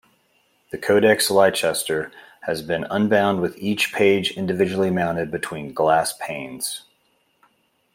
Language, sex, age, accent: English, male, 40-49, United States English